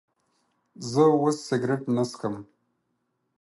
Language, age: Pashto, 19-29